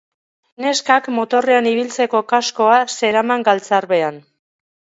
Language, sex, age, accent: Basque, female, 50-59, Mendebalekoa (Araba, Bizkaia, Gipuzkoako mendebaleko herri batzuk)